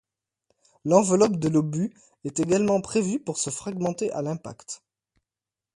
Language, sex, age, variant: French, male, 19-29, Français de métropole